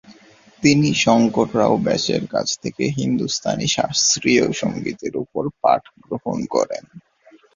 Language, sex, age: Bengali, male, 19-29